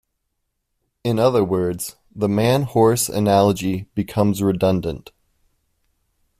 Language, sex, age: English, male, 30-39